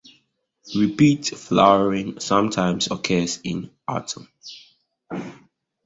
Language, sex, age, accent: English, male, 19-29, United States English